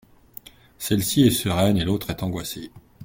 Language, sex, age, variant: French, male, 40-49, Français de métropole